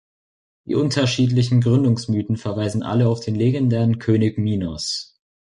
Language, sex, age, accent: German, male, under 19, Deutschland Deutsch